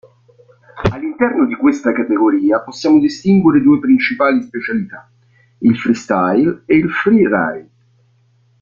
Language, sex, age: Italian, male, 50-59